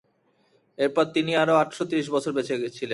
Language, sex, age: Bengali, male, 19-29